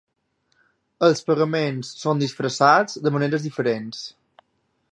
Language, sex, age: Catalan, male, 19-29